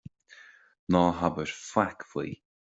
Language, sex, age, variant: Irish, male, 19-29, Gaeilge Chonnacht